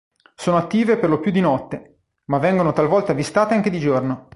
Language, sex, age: Italian, male, 40-49